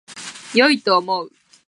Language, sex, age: English, female, 19-29